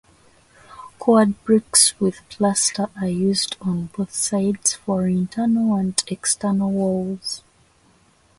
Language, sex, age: English, female, 30-39